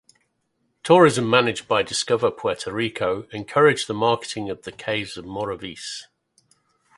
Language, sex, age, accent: English, male, 50-59, England English